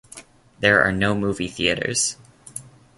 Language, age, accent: English, 19-29, Canadian English